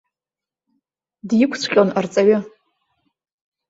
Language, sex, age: Abkhazian, female, 30-39